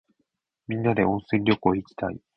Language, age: Japanese, 19-29